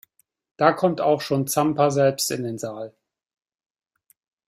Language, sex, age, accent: German, male, 50-59, Deutschland Deutsch